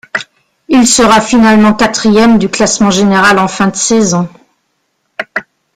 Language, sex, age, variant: French, female, 50-59, Français de métropole